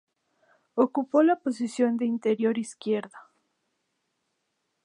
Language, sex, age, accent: Spanish, female, 19-29, México